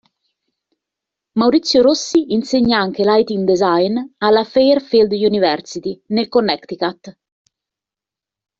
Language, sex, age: Italian, female, 40-49